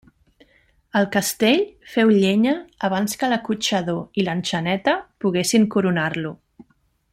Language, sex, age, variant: Catalan, female, 30-39, Central